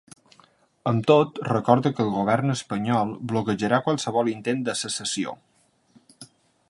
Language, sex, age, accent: Catalan, male, 19-29, balear; valencià